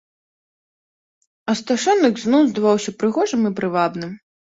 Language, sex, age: Belarusian, female, 19-29